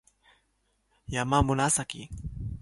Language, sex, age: Japanese, male, 19-29